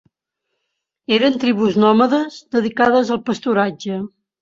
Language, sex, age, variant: Catalan, female, 70-79, Central